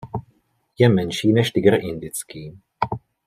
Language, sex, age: Czech, male, 30-39